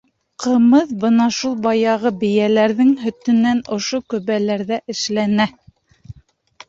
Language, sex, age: Bashkir, female, 19-29